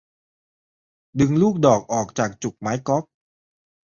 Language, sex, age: Thai, male, 30-39